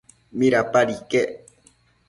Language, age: Matsés, 19-29